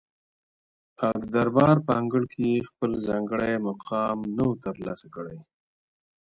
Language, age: Pashto, 30-39